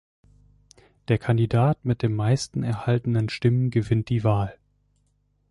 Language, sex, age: German, male, 19-29